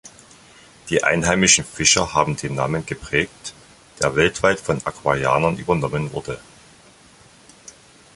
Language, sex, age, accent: German, male, 50-59, Deutschland Deutsch